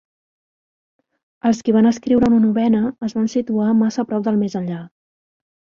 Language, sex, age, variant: Catalan, female, 40-49, Central